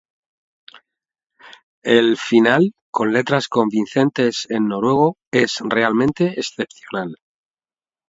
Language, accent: Spanish, España: Centro-Sur peninsular (Madrid, Toledo, Castilla-La Mancha)